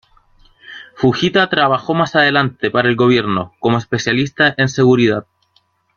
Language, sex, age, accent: Spanish, male, under 19, Chileno: Chile, Cuyo